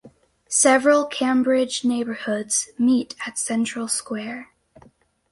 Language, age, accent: English, under 19, United States English